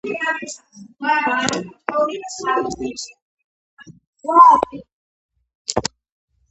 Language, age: Georgian, 19-29